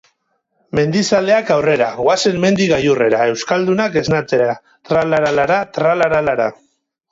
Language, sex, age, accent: Basque, male, 30-39, Mendebalekoa (Araba, Bizkaia, Gipuzkoako mendebaleko herri batzuk)